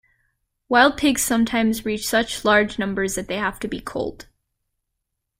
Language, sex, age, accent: English, female, under 19, United States English